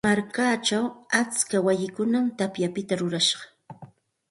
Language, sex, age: Santa Ana de Tusi Pasco Quechua, female, 40-49